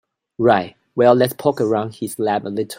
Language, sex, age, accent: English, male, 19-29, United States English